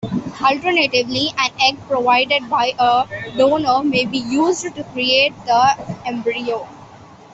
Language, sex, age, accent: English, female, under 19, India and South Asia (India, Pakistan, Sri Lanka)